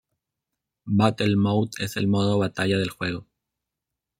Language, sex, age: Spanish, male, 30-39